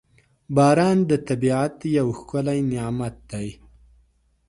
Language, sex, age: Pashto, male, 19-29